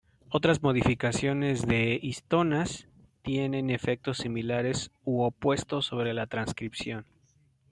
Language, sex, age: Spanish, male, 30-39